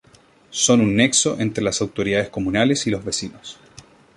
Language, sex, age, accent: Spanish, male, 19-29, Chileno: Chile, Cuyo